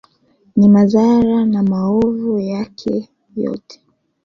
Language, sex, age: Swahili, female, 19-29